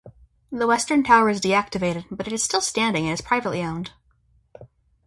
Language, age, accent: English, under 19, United States English